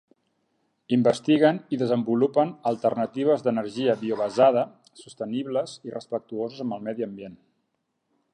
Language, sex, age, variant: Catalan, male, 50-59, Central